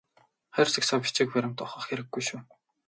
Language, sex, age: Mongolian, male, 19-29